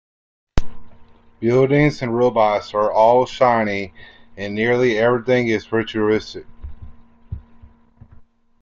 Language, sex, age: English, male, 19-29